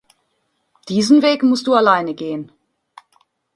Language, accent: German, Deutschland Deutsch